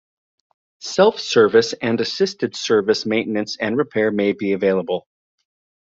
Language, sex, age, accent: English, male, 30-39, United States English